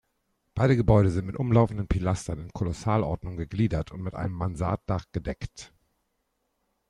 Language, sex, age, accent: German, male, 30-39, Deutschland Deutsch